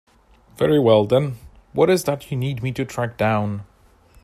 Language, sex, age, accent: English, male, 30-39, England English